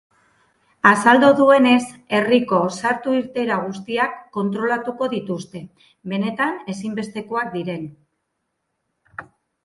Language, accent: Basque, Mendebalekoa (Araba, Bizkaia, Gipuzkoako mendebaleko herri batzuk)